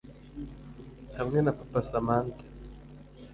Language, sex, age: Kinyarwanda, male, 19-29